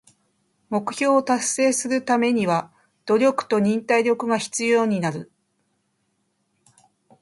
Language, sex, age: Japanese, female, 50-59